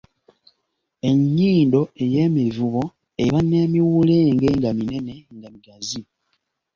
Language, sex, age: Ganda, male, 19-29